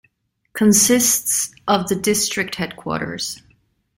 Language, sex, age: English, female, 30-39